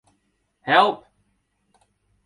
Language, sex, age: Western Frisian, male, 19-29